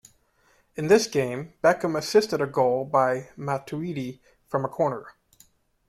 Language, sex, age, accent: English, male, 30-39, United States English